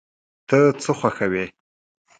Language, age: Pashto, 19-29